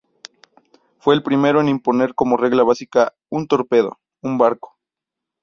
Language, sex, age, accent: Spanish, male, 19-29, México